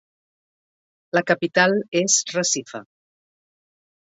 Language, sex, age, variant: Catalan, female, 40-49, Central